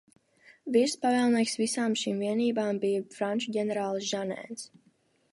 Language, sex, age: Latvian, female, under 19